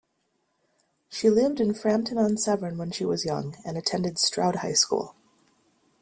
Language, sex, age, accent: English, female, 30-39, United States English